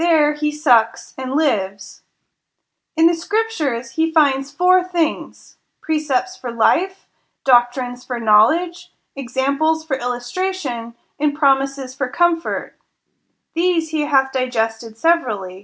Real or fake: real